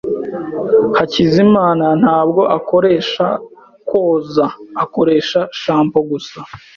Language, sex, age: Kinyarwanda, female, 19-29